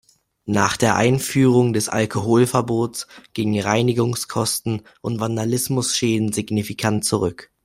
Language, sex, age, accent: German, male, under 19, Deutschland Deutsch